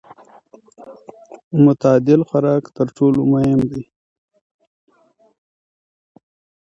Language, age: Pashto, 30-39